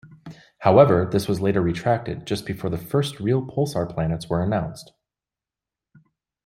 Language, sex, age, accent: English, male, 19-29, United States English